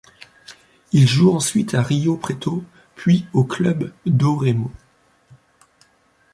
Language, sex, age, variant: French, male, 40-49, Français de métropole